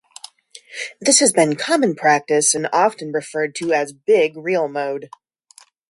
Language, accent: English, United States English